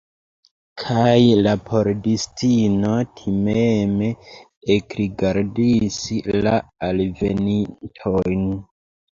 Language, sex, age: Esperanto, male, 19-29